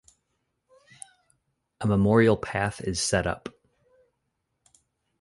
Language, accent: English, United States English